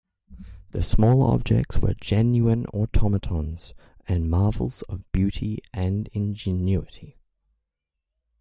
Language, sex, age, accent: English, male, 19-29, England English